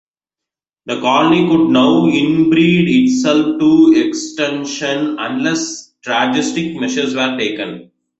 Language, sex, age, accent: English, male, 30-39, Southern African (South Africa, Zimbabwe, Namibia)